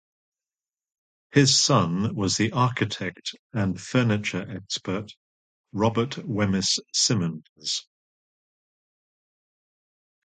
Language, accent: English, England English